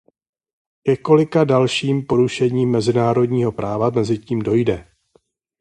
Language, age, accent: Czech, 40-49, pražský